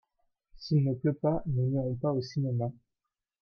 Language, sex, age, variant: French, male, 19-29, Français de métropole